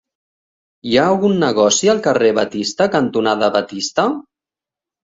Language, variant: Catalan, Central